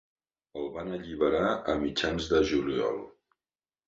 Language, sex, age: Catalan, male, 50-59